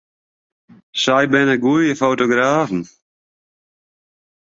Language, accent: Western Frisian, Wâldfrysk